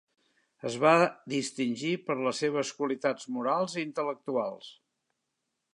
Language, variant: Catalan, Central